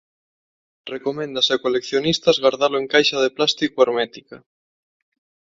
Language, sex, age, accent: Galician, male, 19-29, Neofalante